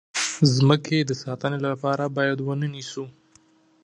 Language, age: Pashto, 19-29